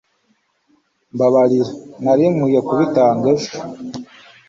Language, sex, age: Kinyarwanda, male, 19-29